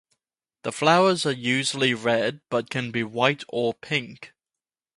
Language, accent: English, Australian English